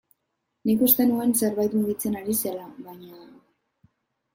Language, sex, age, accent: Basque, female, 19-29, Mendebalekoa (Araba, Bizkaia, Gipuzkoako mendebaleko herri batzuk)